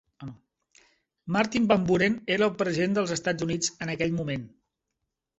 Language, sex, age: Catalan, female, 40-49